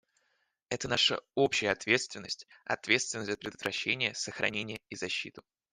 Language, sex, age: Russian, male, 19-29